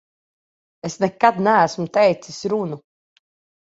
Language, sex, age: Latvian, female, 30-39